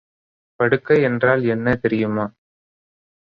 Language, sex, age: Tamil, male, 19-29